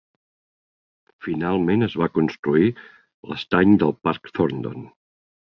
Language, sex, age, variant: Catalan, male, 50-59, Central